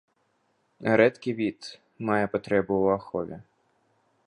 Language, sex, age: Belarusian, male, under 19